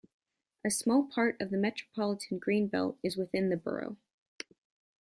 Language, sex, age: English, female, under 19